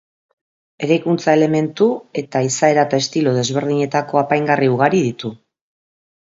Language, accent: Basque, Mendebalekoa (Araba, Bizkaia, Gipuzkoako mendebaleko herri batzuk)